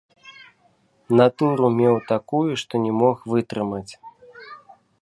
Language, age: Belarusian, 30-39